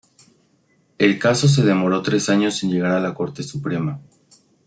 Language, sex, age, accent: Spanish, male, 19-29, México